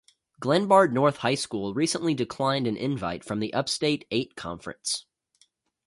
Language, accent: English, United States English